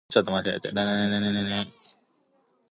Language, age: English, 19-29